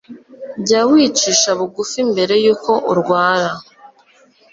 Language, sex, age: Kinyarwanda, female, 19-29